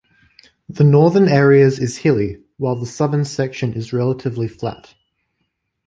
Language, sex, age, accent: English, male, 19-29, Australian English